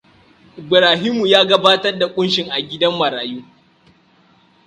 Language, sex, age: Hausa, male, 19-29